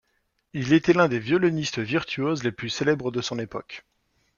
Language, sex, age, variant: French, male, 30-39, Français de métropole